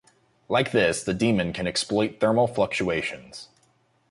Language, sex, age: English, male, 19-29